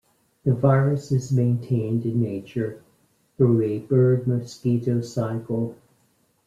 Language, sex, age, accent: English, male, 50-59, United States English